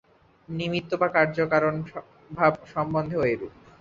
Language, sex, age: Bengali, male, 19-29